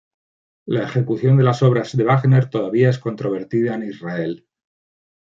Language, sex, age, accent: Spanish, male, 40-49, España: Norte peninsular (Asturias, Castilla y León, Cantabria, País Vasco, Navarra, Aragón, La Rioja, Guadalajara, Cuenca)